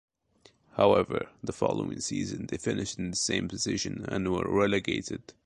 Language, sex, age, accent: English, male, under 19, United States English